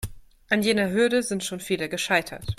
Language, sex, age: German, female, 30-39